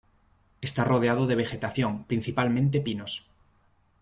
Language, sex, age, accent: Spanish, male, 19-29, España: Norte peninsular (Asturias, Castilla y León, Cantabria, País Vasco, Navarra, Aragón, La Rioja, Guadalajara, Cuenca)